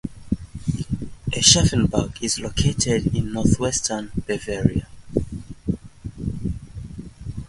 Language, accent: English, United States English